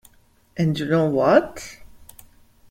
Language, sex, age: English, female, 50-59